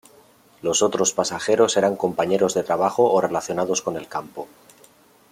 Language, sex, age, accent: Spanish, male, 30-39, España: Norte peninsular (Asturias, Castilla y León, Cantabria, País Vasco, Navarra, Aragón, La Rioja, Guadalajara, Cuenca)